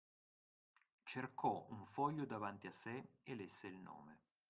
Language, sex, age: Italian, male, 50-59